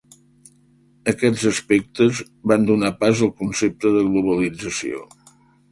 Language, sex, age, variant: Catalan, male, 70-79, Central